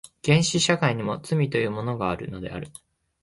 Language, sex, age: Japanese, male, 19-29